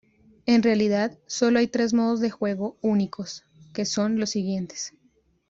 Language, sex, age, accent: Spanish, female, 19-29, Caribe: Cuba, Venezuela, Puerto Rico, República Dominicana, Panamá, Colombia caribeña, México caribeño, Costa del golfo de México